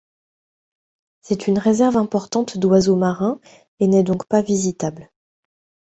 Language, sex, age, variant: French, female, 30-39, Français de métropole